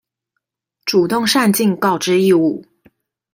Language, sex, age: Chinese, female, 30-39